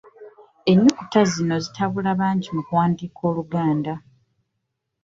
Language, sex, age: Ganda, female, 19-29